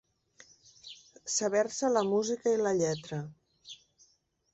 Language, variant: Catalan, Central